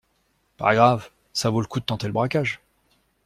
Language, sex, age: French, male, 40-49